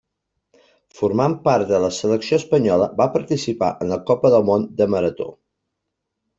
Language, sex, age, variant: Catalan, male, 40-49, Central